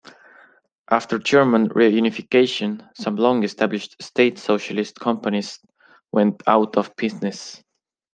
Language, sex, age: English, male, 19-29